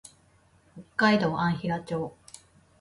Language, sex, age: Japanese, female, 30-39